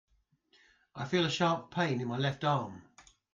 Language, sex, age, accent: English, male, 40-49, England English